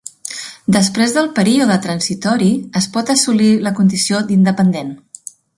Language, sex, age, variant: Catalan, female, 50-59, Central